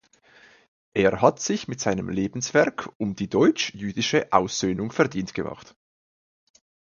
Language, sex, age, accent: German, male, 19-29, Schweizerdeutsch